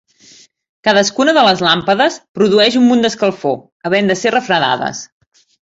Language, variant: Catalan, Central